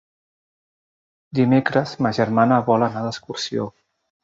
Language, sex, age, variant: Catalan, male, 40-49, Central